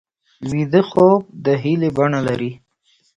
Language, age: Pashto, 40-49